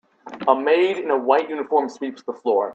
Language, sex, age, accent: English, male, under 19, United States English